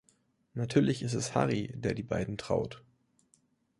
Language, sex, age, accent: German, male, 30-39, Deutschland Deutsch